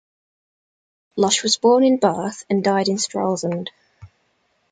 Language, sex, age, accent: English, female, 19-29, England English